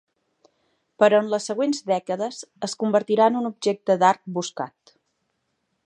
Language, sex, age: Catalan, female, 40-49